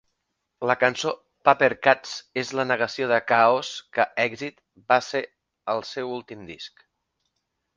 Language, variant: Catalan, Central